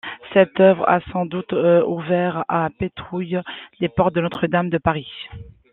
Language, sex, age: French, female, 40-49